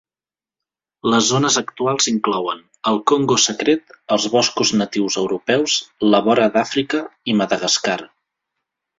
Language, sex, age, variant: Catalan, male, 30-39, Central